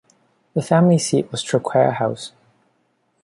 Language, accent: English, Hong Kong English